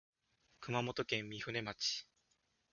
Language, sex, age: Japanese, male, 19-29